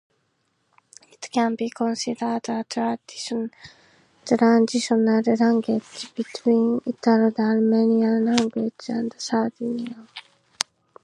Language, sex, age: English, female, under 19